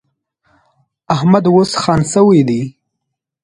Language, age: Pashto, 19-29